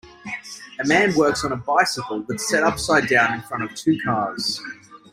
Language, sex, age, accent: English, male, 30-39, Australian English